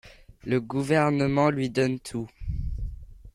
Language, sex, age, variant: French, male, 19-29, Français de métropole